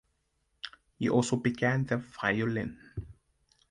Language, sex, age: English, male, 19-29